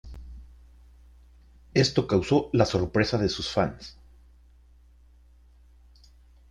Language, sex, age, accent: Spanish, male, 50-59, México